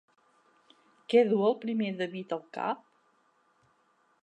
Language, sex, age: Catalan, female, 40-49